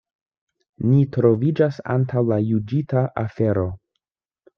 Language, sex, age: Esperanto, male, 19-29